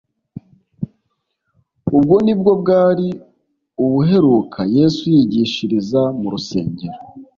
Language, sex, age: Kinyarwanda, male, 40-49